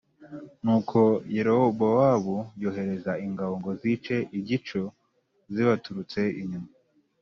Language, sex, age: Kinyarwanda, male, 19-29